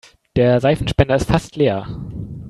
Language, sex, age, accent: German, male, 19-29, Deutschland Deutsch